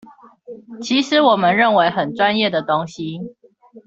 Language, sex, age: Chinese, female, 19-29